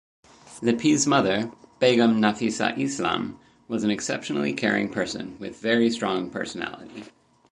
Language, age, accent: English, 30-39, United States English